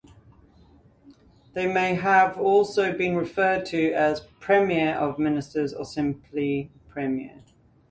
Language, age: English, 50-59